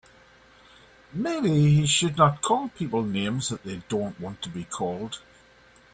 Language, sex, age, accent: English, male, 60-69, England English